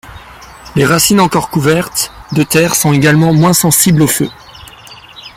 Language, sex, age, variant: French, male, 40-49, Français de métropole